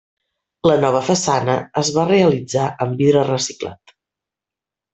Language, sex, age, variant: Catalan, female, 40-49, Central